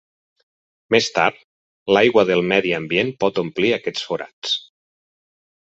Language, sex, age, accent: Catalan, male, 40-49, occidental